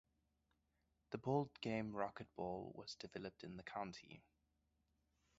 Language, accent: English, Southern African (South Africa, Zimbabwe, Namibia)